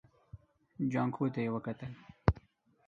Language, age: Pashto, 19-29